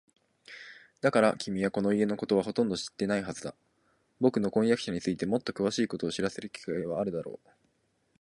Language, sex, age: Japanese, male, 19-29